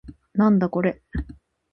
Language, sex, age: Japanese, female, 19-29